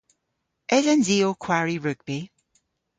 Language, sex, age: Cornish, female, 40-49